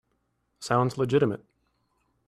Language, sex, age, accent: English, male, 30-39, United States English